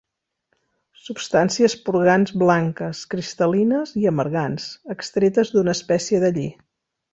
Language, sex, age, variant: Catalan, female, 40-49, Central